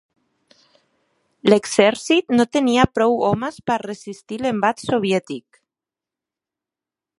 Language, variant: Catalan, Septentrional